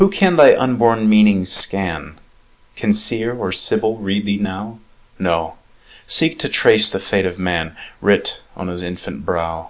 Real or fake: real